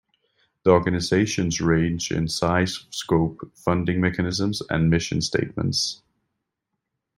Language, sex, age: English, male, 19-29